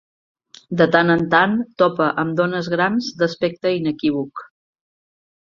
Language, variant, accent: Catalan, Central, central